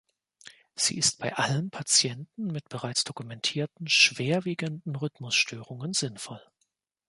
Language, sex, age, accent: German, male, 30-39, Deutschland Deutsch